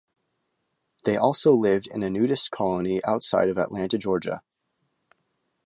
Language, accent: English, United States English